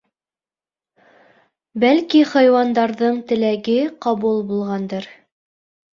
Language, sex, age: Bashkir, female, 19-29